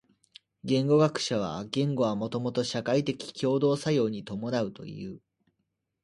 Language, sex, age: Japanese, male, under 19